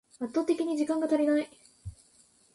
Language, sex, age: Japanese, female, 19-29